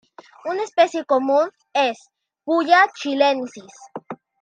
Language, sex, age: Spanish, female, 30-39